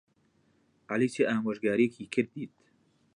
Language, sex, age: Central Kurdish, male, 19-29